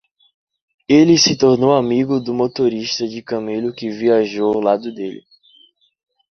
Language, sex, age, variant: Portuguese, male, under 19, Portuguese (Brasil)